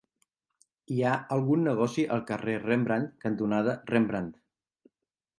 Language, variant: Catalan, Central